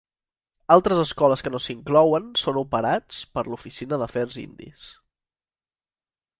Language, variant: Catalan, Central